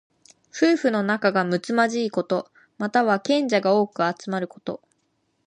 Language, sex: Japanese, female